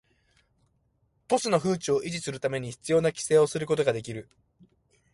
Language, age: Japanese, 19-29